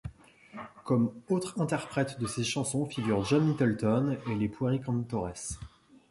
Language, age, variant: French, 40-49, Français de métropole